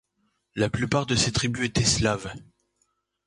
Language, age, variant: French, 40-49, Français de métropole